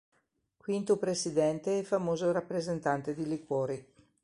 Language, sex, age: Italian, female, 60-69